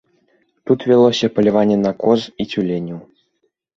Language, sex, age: Belarusian, male, under 19